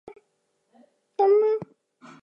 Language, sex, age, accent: English, female, 19-29, Southern African (South Africa, Zimbabwe, Namibia)